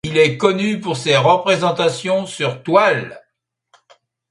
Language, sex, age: French, male, 70-79